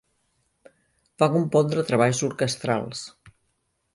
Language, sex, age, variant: Catalan, female, 50-59, Central